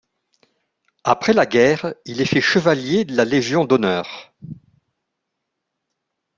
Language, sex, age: French, male, 50-59